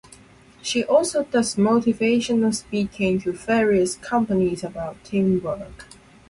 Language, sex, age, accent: English, female, 19-29, Hong Kong English